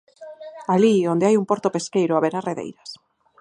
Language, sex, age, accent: Galician, female, 30-39, Normativo (estándar)